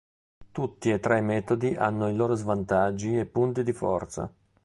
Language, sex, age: Italian, male, 50-59